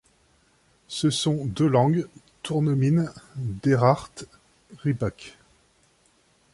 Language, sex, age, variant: French, male, 30-39, Français de métropole